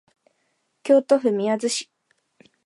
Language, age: Japanese, 19-29